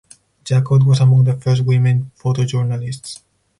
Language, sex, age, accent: English, male, 19-29, United States English; England English